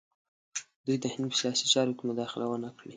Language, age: Pashto, under 19